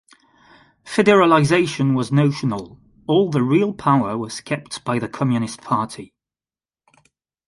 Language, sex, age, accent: English, male, 19-29, England English